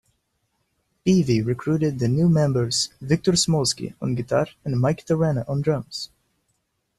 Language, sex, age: English, male, under 19